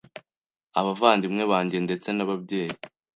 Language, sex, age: Kinyarwanda, male, under 19